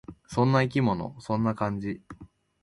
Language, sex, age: Japanese, male, 19-29